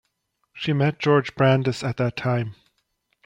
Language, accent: English, United States English